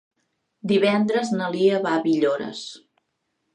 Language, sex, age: Catalan, female, 40-49